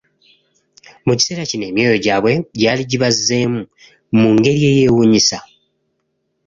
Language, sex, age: Ganda, male, 19-29